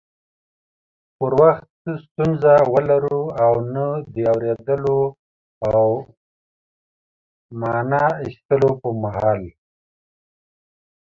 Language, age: Pashto, 40-49